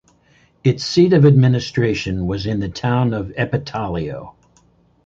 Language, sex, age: English, male, 70-79